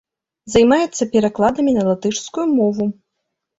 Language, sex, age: Belarusian, female, 30-39